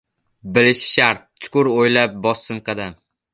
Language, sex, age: Uzbek, male, under 19